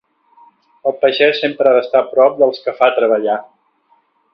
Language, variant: Catalan, Central